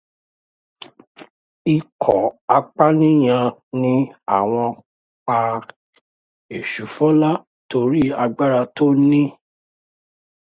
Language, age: Yoruba, 50-59